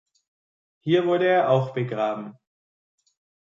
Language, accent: German, Österreichisches Deutsch